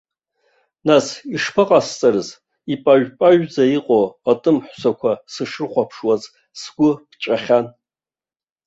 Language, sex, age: Abkhazian, male, 60-69